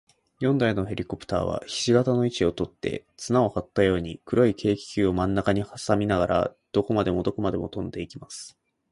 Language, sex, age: Japanese, male, 19-29